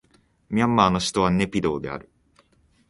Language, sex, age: Japanese, male, 19-29